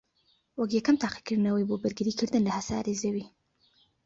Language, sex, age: Central Kurdish, female, 19-29